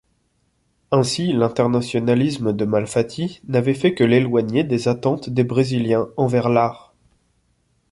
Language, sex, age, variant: French, male, 30-39, Français de métropole